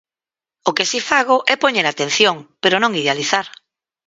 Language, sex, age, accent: Galician, female, 30-39, Normativo (estándar)